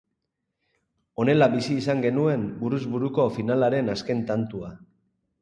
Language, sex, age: Basque, male, 40-49